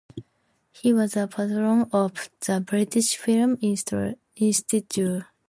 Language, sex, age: English, female, 19-29